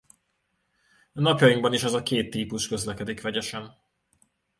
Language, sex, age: Hungarian, male, 30-39